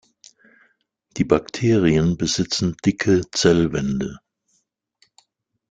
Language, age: German, 50-59